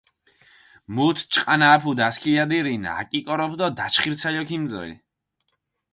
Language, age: Mingrelian, 19-29